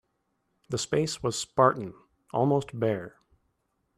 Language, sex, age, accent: English, male, 30-39, United States English